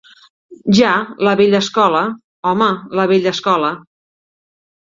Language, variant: Catalan, Central